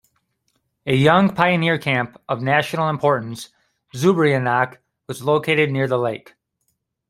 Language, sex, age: English, male, 30-39